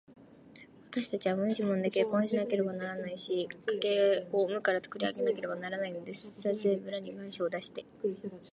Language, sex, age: Japanese, female, 19-29